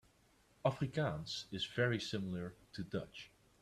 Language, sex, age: English, male, 19-29